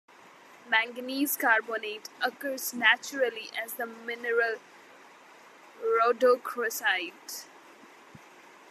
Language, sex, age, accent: English, female, 19-29, India and South Asia (India, Pakistan, Sri Lanka)